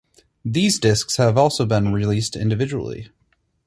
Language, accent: English, United States English